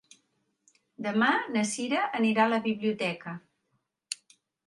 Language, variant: Catalan, Central